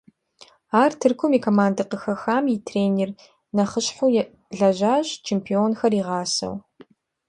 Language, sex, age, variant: Kabardian, female, 30-39, Адыгэбзэ (Къэбэрдей, Кирил, псоми зэдай)